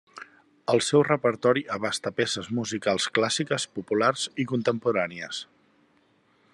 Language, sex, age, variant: Catalan, male, 30-39, Central